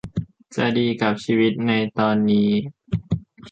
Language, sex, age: Thai, male, under 19